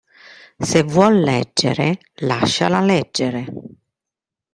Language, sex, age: Italian, female, 40-49